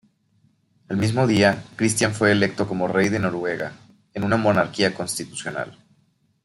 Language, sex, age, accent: Spanish, male, 19-29, México